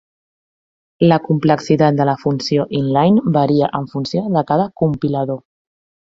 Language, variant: Catalan, Central